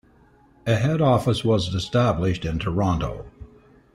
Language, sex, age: English, male, 60-69